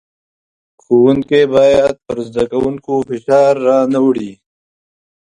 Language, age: Pashto, 30-39